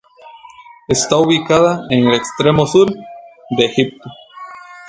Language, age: Spanish, 19-29